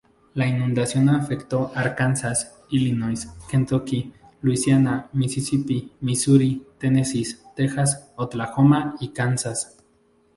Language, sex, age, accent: Spanish, male, 19-29, México